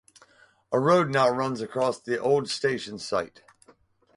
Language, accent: English, United States English